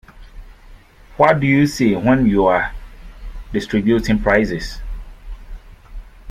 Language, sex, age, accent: English, male, 19-29, United States English